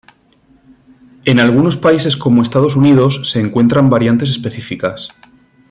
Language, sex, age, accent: Spanish, male, 40-49, España: Sur peninsular (Andalucia, Extremadura, Murcia)